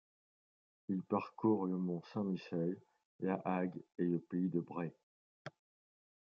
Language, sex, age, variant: French, male, 40-49, Français de métropole